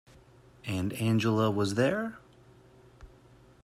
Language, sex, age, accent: English, male, 30-39, United States English